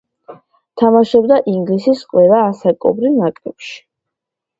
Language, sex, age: Georgian, female, under 19